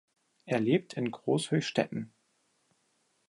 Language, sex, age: German, male, 19-29